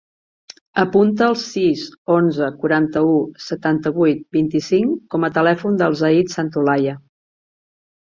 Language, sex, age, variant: Catalan, female, 50-59, Central